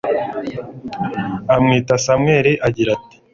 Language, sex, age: Kinyarwanda, male, 19-29